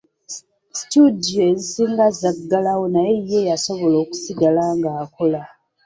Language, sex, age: Ganda, female, 30-39